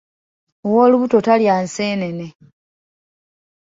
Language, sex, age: Ganda, female, 19-29